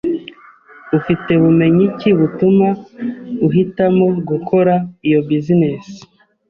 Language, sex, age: Kinyarwanda, male, 30-39